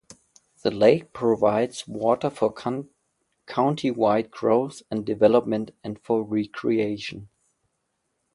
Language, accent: English, German